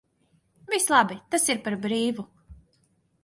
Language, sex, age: Latvian, female, 40-49